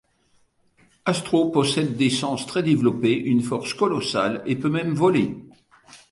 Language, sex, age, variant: French, male, 70-79, Français de métropole